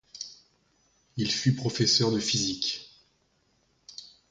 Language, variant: French, Français de métropole